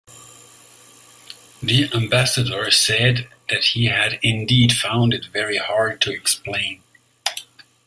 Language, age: English, 30-39